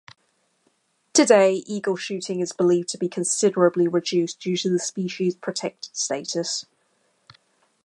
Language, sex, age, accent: English, female, 19-29, England English